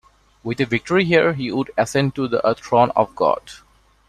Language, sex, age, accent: English, male, 19-29, India and South Asia (India, Pakistan, Sri Lanka)